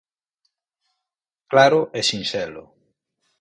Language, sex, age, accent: Galician, male, 50-59, Normativo (estándar)